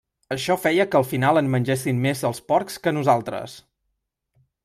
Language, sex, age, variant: Catalan, male, 19-29, Central